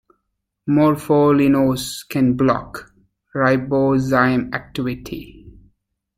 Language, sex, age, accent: English, male, 30-39, United States English